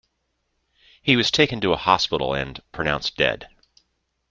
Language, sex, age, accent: English, male, 50-59, United States English